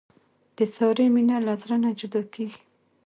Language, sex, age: Pashto, female, 19-29